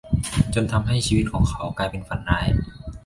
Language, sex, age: Thai, male, 19-29